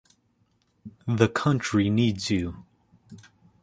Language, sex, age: English, male, under 19